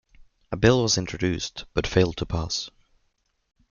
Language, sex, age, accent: English, male, 19-29, United States English